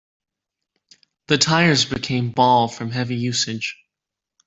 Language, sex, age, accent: English, male, 19-29, United States English